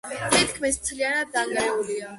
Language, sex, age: Georgian, female, under 19